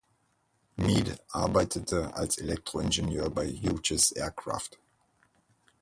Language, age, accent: German, 30-39, Deutschland Deutsch